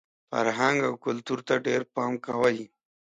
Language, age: Pashto, 30-39